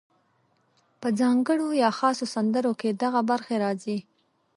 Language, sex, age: Pashto, female, 19-29